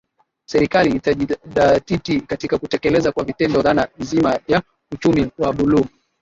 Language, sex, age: Swahili, male, 19-29